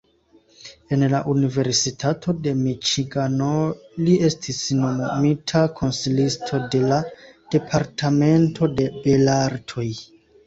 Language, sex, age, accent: Esperanto, male, 19-29, Internacia